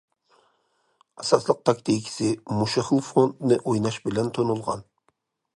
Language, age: Uyghur, 30-39